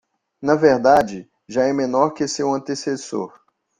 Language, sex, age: Portuguese, male, 40-49